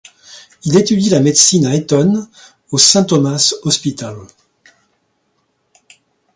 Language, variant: French, Français de métropole